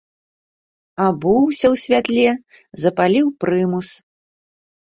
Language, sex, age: Belarusian, female, 30-39